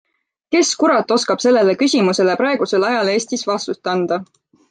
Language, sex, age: Estonian, female, 19-29